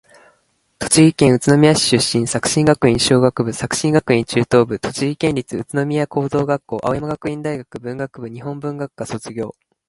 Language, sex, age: Japanese, male, 19-29